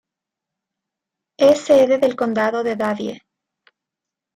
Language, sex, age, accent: Spanish, female, 30-39, Andino-Pacífico: Colombia, Perú, Ecuador, oeste de Bolivia y Venezuela andina